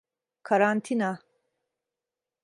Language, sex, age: Turkish, female, 40-49